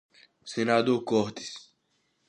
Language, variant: Portuguese, Portuguese (Brasil)